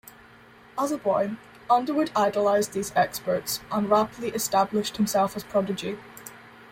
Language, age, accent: English, under 19, Scottish English